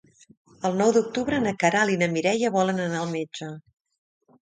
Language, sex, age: Catalan, female, 40-49